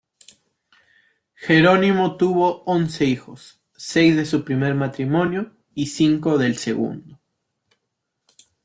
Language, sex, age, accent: Spanish, male, 19-29, Andino-Pacífico: Colombia, Perú, Ecuador, oeste de Bolivia y Venezuela andina